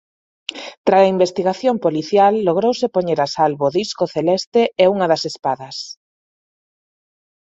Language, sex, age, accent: Galician, female, 30-39, Normativo (estándar)